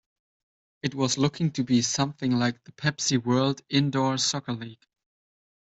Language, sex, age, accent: English, male, 19-29, United States English